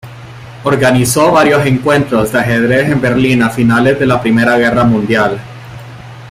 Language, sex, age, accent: Spanish, male, 19-29, América central